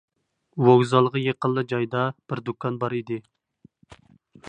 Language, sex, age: Uyghur, male, 19-29